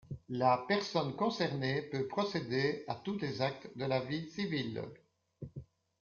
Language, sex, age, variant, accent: French, female, 60-69, Français d'Europe, Français de Belgique